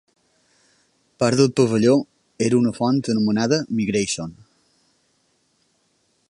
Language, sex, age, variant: Catalan, male, 19-29, Balear